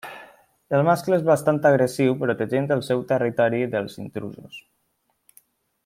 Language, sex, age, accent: Catalan, male, under 19, valencià